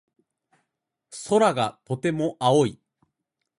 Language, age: Japanese, 19-29